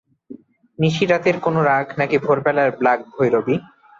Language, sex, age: Bengali, male, 19-29